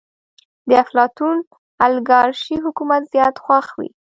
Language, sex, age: Pashto, female, 19-29